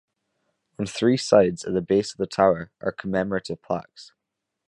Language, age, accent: English, under 19, Scottish English